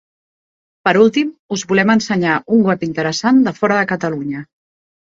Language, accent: Catalan, Barceloní